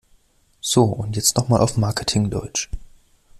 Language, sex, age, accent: German, male, 30-39, Deutschland Deutsch